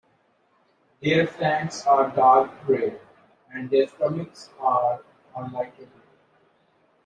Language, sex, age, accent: English, male, 30-39, England English